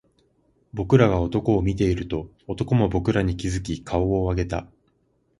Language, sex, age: Japanese, male, 19-29